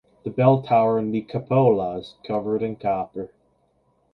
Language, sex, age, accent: English, male, under 19, United States English